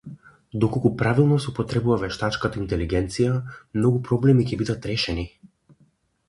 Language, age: Macedonian, 19-29